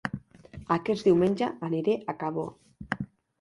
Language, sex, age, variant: Catalan, male, 19-29, Central